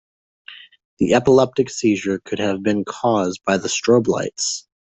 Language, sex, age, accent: English, male, 19-29, United States English